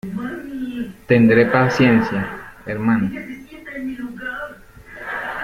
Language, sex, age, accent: Spanish, male, 40-49, Caribe: Cuba, Venezuela, Puerto Rico, República Dominicana, Panamá, Colombia caribeña, México caribeño, Costa del golfo de México